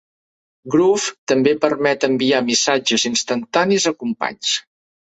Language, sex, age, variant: Catalan, male, 40-49, Central